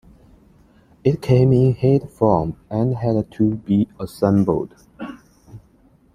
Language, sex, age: English, male, 19-29